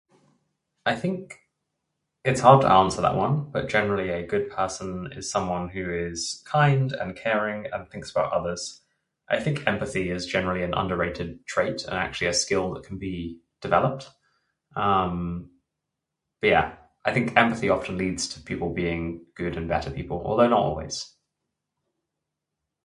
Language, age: English, 19-29